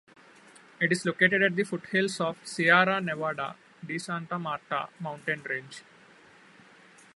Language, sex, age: English, male, 19-29